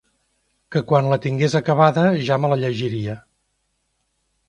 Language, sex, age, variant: Catalan, male, 50-59, Central